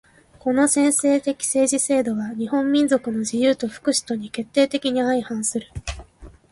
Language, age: Japanese, 19-29